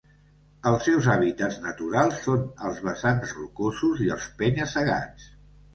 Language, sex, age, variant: Catalan, male, 60-69, Central